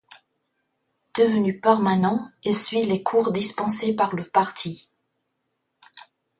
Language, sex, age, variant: French, female, 50-59, Français de métropole